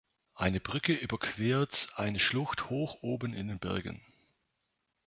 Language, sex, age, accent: German, male, 40-49, Deutschland Deutsch